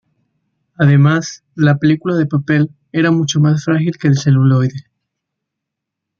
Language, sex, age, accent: Spanish, male, 19-29, México